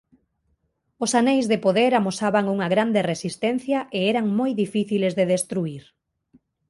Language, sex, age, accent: Galician, female, 30-39, Normativo (estándar)